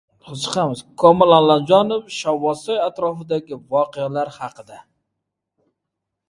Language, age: Uzbek, 30-39